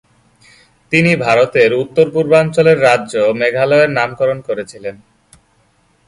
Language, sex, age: Bengali, male, 19-29